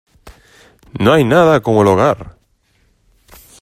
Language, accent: Spanish, España: Norte peninsular (Asturias, Castilla y León, Cantabria, País Vasco, Navarra, Aragón, La Rioja, Guadalajara, Cuenca)